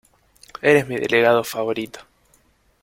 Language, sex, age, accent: Spanish, male, 19-29, Rioplatense: Argentina, Uruguay, este de Bolivia, Paraguay